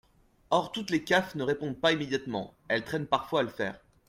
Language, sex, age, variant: French, male, 19-29, Français de métropole